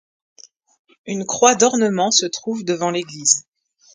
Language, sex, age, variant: French, female, 40-49, Français de métropole